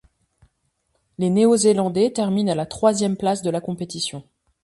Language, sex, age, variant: French, female, 40-49, Français de métropole